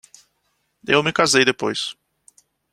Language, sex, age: Portuguese, male, 40-49